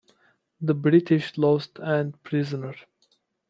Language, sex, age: English, male, 19-29